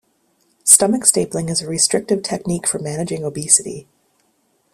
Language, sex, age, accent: English, female, 30-39, United States English